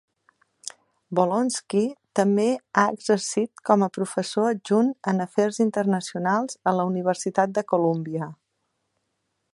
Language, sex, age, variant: Catalan, female, 40-49, Central